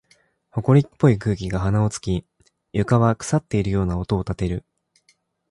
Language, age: Japanese, 19-29